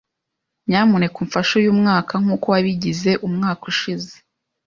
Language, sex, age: Kinyarwanda, female, 19-29